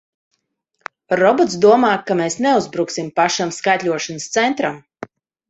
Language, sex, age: Latvian, female, 30-39